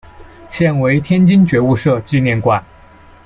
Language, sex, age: Chinese, male, 19-29